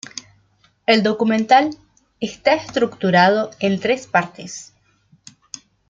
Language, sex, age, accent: Spanish, female, 30-39, Rioplatense: Argentina, Uruguay, este de Bolivia, Paraguay